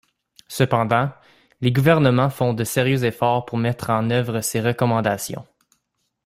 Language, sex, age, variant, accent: French, male, 19-29, Français d'Amérique du Nord, Français du Canada